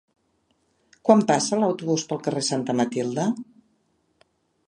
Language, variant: Catalan, Central